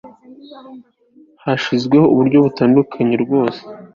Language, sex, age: Kinyarwanda, male, 19-29